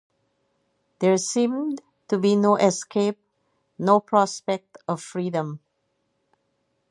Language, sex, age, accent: English, female, 50-59, England English